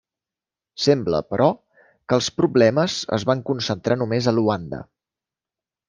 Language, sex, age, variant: Catalan, male, 30-39, Central